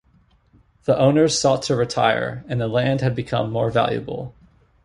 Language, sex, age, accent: English, male, 19-29, United States English